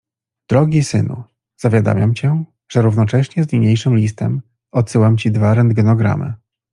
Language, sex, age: Polish, male, 40-49